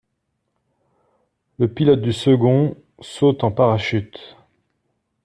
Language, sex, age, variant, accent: French, male, 40-49, Français d'Europe, Français de Suisse